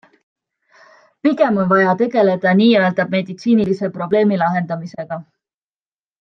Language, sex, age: Estonian, female, 40-49